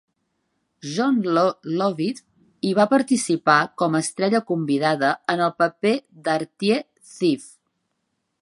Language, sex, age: Catalan, female, 40-49